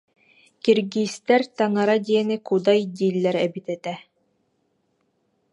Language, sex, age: Yakut, female, 19-29